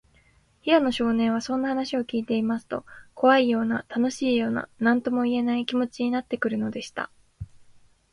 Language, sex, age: Japanese, female, 19-29